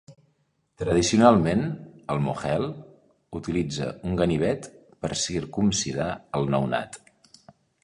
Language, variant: Catalan, Central